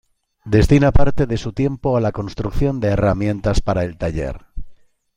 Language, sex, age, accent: Spanish, male, 50-59, España: Centro-Sur peninsular (Madrid, Toledo, Castilla-La Mancha)